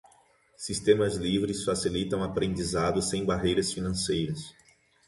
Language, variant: Portuguese, Portuguese (Brasil)